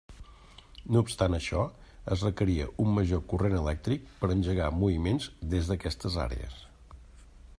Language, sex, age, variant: Catalan, male, 50-59, Central